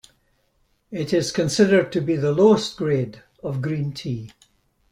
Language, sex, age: English, male, 70-79